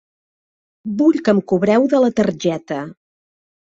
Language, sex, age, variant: Catalan, female, 50-59, Central